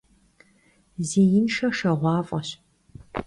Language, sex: Kabardian, female